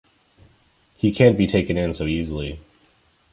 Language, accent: English, United States English